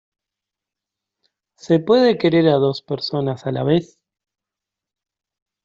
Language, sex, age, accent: Spanish, male, 30-39, Rioplatense: Argentina, Uruguay, este de Bolivia, Paraguay